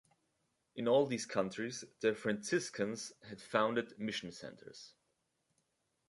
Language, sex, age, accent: English, male, 19-29, United States English